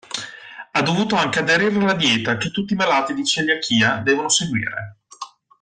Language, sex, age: Italian, male, 19-29